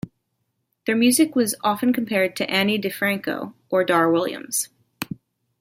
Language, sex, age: English, female, 19-29